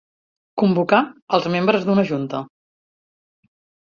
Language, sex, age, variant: Catalan, female, 40-49, Central